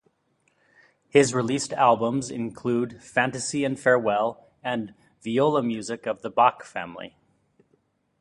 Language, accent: English, United States English